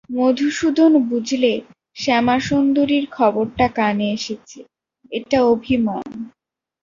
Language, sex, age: Bengali, female, under 19